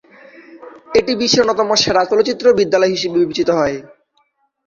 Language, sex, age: Bengali, male, 19-29